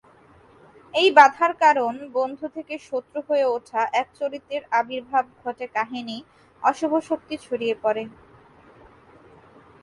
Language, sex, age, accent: Bengali, female, 19-29, শুদ্ধ বাংলা